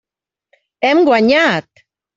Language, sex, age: Catalan, female, 50-59